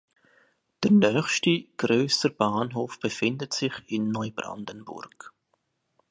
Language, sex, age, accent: German, male, 30-39, Schweizerdeutsch